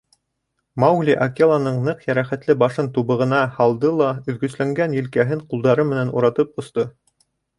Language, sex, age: Bashkir, male, 30-39